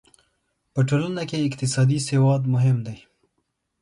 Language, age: Pashto, 19-29